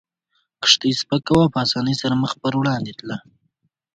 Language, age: Pashto, 19-29